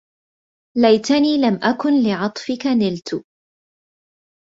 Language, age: Arabic, 30-39